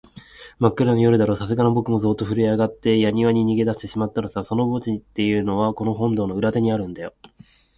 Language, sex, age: Japanese, male, 19-29